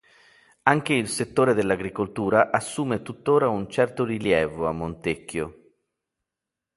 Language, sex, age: Italian, male, 40-49